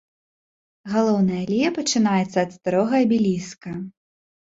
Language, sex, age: Belarusian, female, 19-29